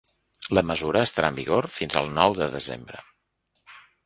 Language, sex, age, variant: Catalan, male, 50-59, Central